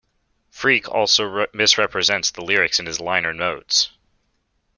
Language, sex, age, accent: English, male, under 19, United States English